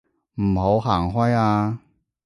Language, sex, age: Cantonese, male, 30-39